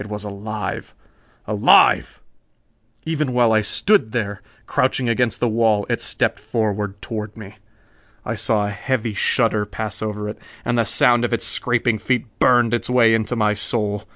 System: none